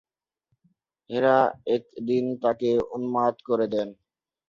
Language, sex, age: Bengali, male, 19-29